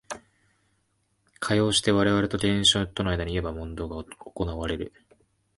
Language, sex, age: Japanese, male, 19-29